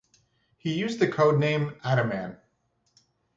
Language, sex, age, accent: English, male, 19-29, United States English